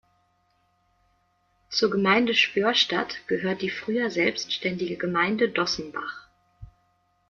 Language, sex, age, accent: German, female, 19-29, Deutschland Deutsch